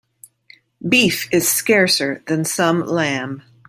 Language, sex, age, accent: English, female, 50-59, United States English